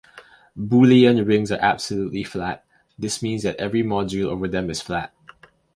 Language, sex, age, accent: English, male, 19-29, Malaysian English